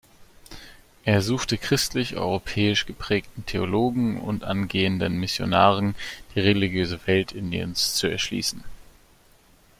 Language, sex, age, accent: German, male, 30-39, Deutschland Deutsch